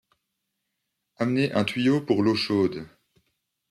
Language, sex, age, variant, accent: French, male, 30-39, Français d'Europe, Français de Belgique